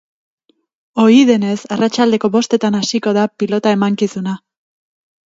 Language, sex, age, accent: Basque, female, 30-39, Mendebalekoa (Araba, Bizkaia, Gipuzkoako mendebaleko herri batzuk)